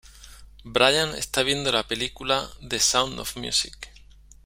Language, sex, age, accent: Spanish, male, 40-49, España: Sur peninsular (Andalucia, Extremadura, Murcia)